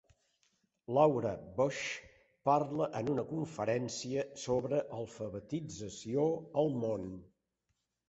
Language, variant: Catalan, Central